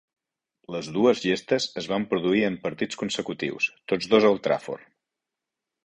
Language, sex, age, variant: Catalan, male, 40-49, Central